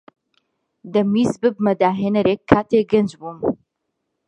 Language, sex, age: Central Kurdish, female, 30-39